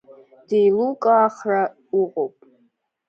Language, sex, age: Abkhazian, female, under 19